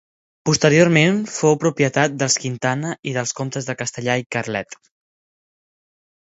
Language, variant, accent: Catalan, Central, central